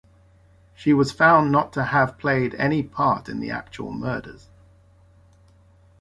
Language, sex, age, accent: English, male, 40-49, England English